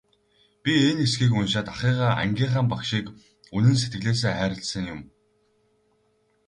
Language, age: Mongolian, 19-29